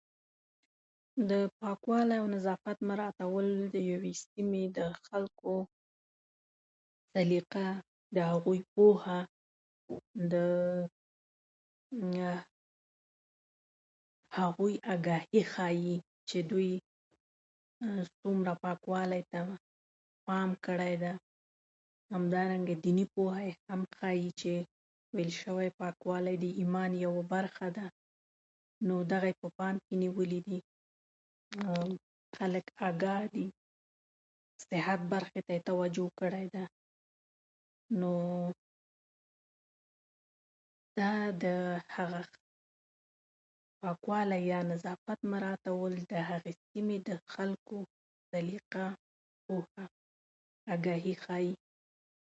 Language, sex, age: Pashto, female, 30-39